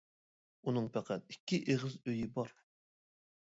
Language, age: Uyghur, 19-29